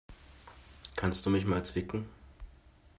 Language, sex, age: German, male, 30-39